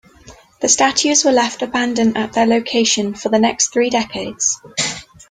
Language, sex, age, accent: English, female, 19-29, England English